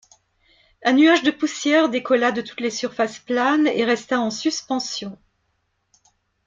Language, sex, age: French, female, 50-59